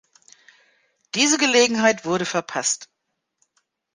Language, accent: German, Deutschland Deutsch